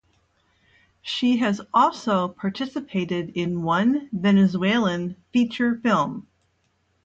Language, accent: English, United States English